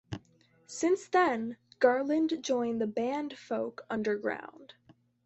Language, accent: English, United States English